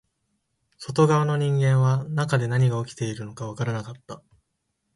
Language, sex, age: Japanese, male, 19-29